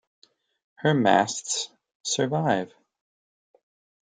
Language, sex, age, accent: English, male, 30-39, United States English